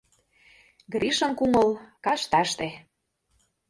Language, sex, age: Mari, female, 30-39